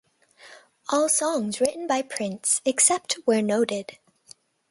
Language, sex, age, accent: English, female, under 19, United States English